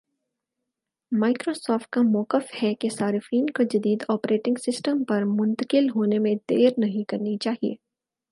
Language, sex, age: Urdu, female, 19-29